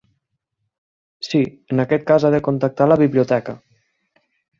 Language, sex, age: Catalan, male, 19-29